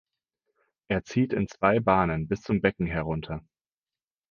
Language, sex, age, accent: German, male, 19-29, Deutschland Deutsch